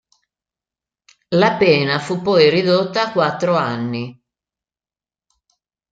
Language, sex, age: Italian, female, 60-69